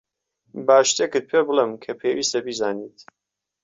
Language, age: Central Kurdish, 19-29